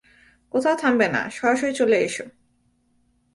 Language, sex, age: Bengali, female, 19-29